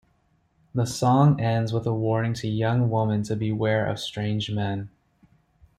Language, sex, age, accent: English, male, 19-29, United States English